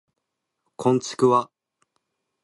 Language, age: Japanese, 19-29